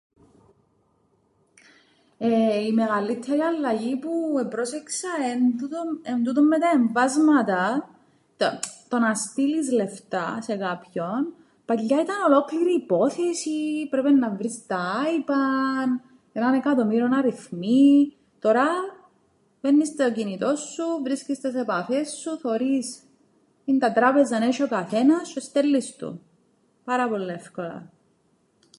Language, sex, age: Greek, female, 30-39